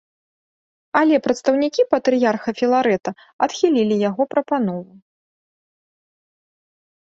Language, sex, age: Belarusian, female, 30-39